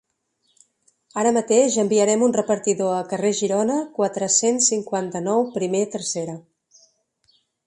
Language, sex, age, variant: Catalan, female, 40-49, Central